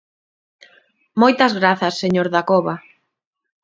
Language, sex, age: Galician, female, 30-39